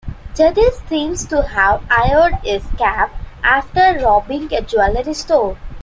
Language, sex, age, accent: English, female, 19-29, India and South Asia (India, Pakistan, Sri Lanka)